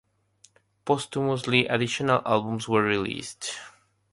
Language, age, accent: English, 19-29, United States English; India and South Asia (India, Pakistan, Sri Lanka)